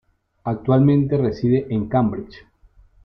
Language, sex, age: Spanish, male, 40-49